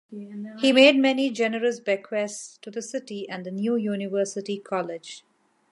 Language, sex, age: English, female, 40-49